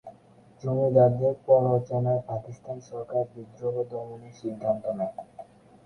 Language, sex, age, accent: Bengali, male, 19-29, Bengali; Bangla